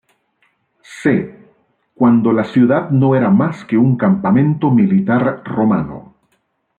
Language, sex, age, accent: Spanish, male, 50-59, América central